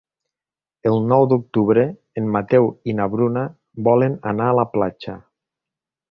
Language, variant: Catalan, Nord-Occidental